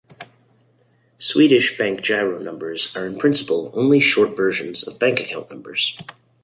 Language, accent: English, Canadian English